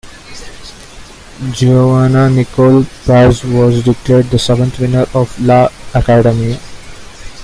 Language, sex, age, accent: English, male, 19-29, India and South Asia (India, Pakistan, Sri Lanka)